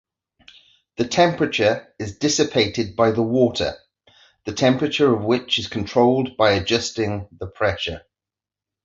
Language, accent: English, Welsh English